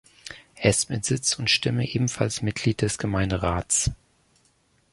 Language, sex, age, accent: German, male, 40-49, Deutschland Deutsch